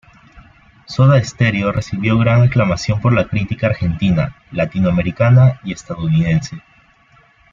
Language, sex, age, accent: Spanish, male, 19-29, Andino-Pacífico: Colombia, Perú, Ecuador, oeste de Bolivia y Venezuela andina